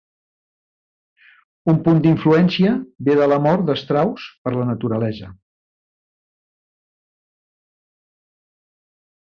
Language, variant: Catalan, Central